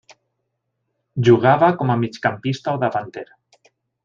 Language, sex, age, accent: Catalan, male, 40-49, valencià